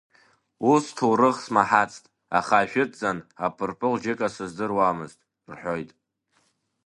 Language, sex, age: Abkhazian, male, under 19